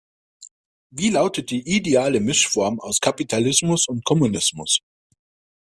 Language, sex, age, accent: German, male, 40-49, Deutschland Deutsch